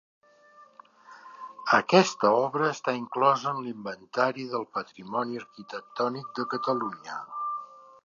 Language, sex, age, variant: Catalan, male, 60-69, Central